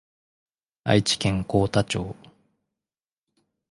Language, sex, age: Japanese, male, 19-29